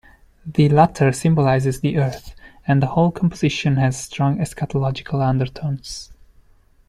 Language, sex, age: English, male, 30-39